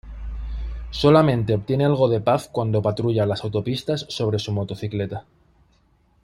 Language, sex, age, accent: Spanish, male, 30-39, España: Norte peninsular (Asturias, Castilla y León, Cantabria, País Vasco, Navarra, Aragón, La Rioja, Guadalajara, Cuenca)